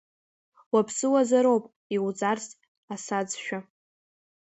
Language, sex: Abkhazian, female